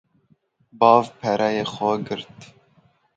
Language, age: Kurdish, 19-29